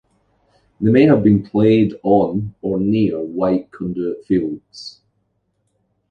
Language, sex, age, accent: English, male, 40-49, Scottish English